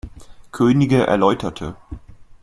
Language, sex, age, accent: German, male, under 19, Deutschland Deutsch